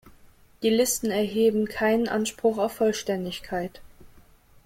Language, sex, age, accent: German, female, 19-29, Deutschland Deutsch